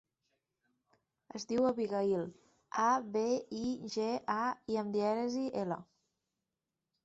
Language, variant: Catalan, Central